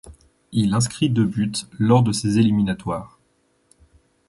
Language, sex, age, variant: French, male, 19-29, Français de métropole